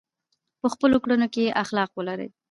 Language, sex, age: Pashto, female, 19-29